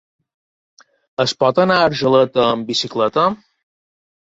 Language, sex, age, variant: Catalan, male, 30-39, Balear